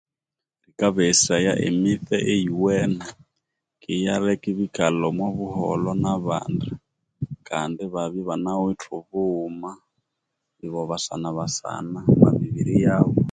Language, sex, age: Konzo, male, 30-39